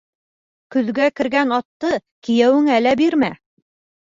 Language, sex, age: Bashkir, female, 30-39